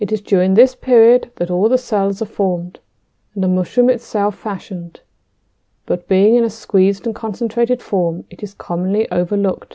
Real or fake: real